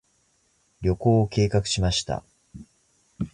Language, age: Japanese, 19-29